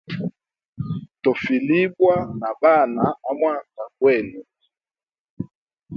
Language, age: Hemba, 40-49